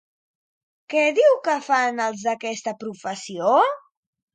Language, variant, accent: Catalan, Central, central; septentrional